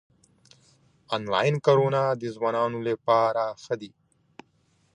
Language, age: Pashto, 30-39